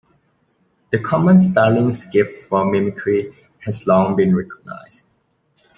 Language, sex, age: English, male, 19-29